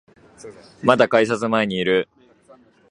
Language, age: Japanese, 19-29